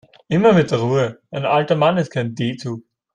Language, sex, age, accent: German, male, 19-29, Österreichisches Deutsch